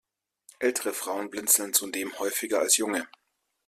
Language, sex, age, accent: German, male, 30-39, Deutschland Deutsch